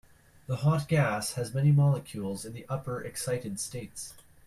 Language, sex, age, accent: English, male, 30-39, Canadian English